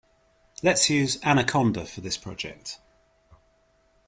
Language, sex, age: English, male, 50-59